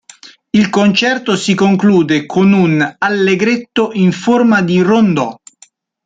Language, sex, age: Italian, male, 30-39